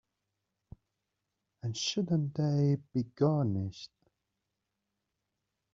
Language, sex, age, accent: English, male, 30-39, England English